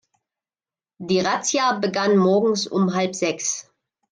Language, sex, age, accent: German, female, 40-49, Deutschland Deutsch